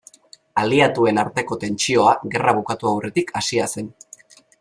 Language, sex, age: Basque, male, 19-29